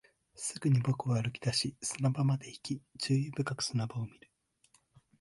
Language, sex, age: Japanese, male, 19-29